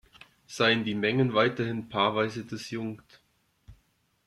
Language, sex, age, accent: German, male, 30-39, Deutschland Deutsch